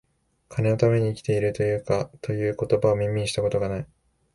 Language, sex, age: Japanese, male, 19-29